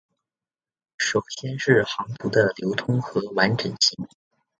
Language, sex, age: Chinese, male, under 19